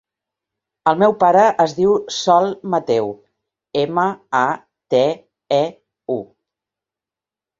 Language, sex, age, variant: Catalan, female, 50-59, Central